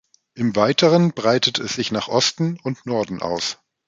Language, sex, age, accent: German, male, 40-49, Deutschland Deutsch